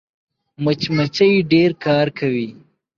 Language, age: Pashto, 19-29